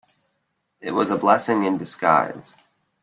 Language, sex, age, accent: English, male, 19-29, United States English